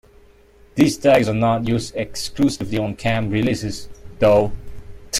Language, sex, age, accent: English, male, 19-29, Malaysian English